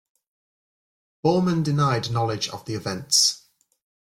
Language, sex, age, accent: English, male, 30-39, England English